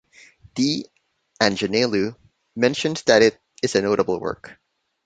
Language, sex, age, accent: English, male, 30-39, Filipino